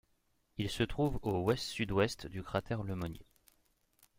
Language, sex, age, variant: French, male, 19-29, Français de métropole